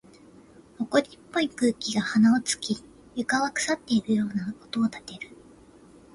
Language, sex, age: Japanese, female, 30-39